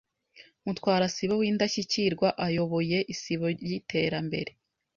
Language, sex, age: Kinyarwanda, female, 19-29